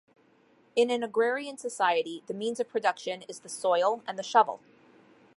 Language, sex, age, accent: English, female, 30-39, United States English